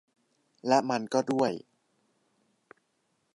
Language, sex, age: Thai, male, under 19